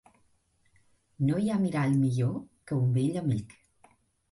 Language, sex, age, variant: Catalan, female, 40-49, Central